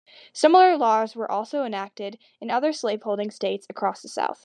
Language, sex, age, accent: English, female, under 19, United States English